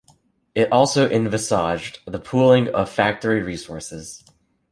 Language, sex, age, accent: English, male, 19-29, United States English